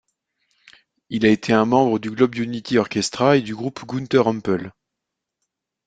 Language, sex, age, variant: French, male, 40-49, Français de métropole